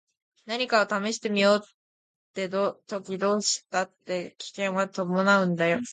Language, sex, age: Japanese, female, 19-29